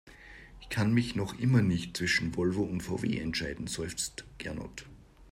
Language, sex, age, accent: German, male, 50-59, Österreichisches Deutsch